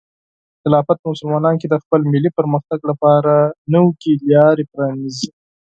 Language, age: Pashto, 19-29